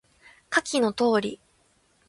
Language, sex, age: Japanese, female, under 19